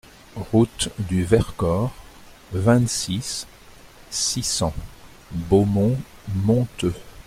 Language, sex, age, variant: French, male, 60-69, Français de métropole